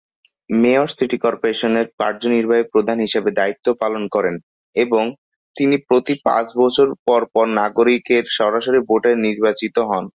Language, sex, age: Bengali, male, under 19